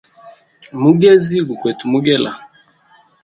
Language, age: Hemba, 19-29